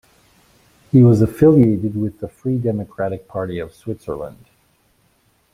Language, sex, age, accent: English, male, 50-59, United States English